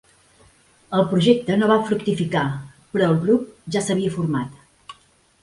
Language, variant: Catalan, Central